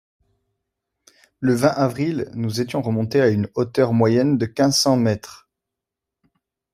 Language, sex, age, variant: French, male, 30-39, Français de métropole